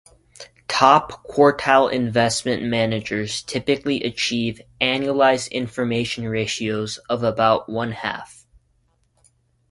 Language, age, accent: English, 19-29, United States English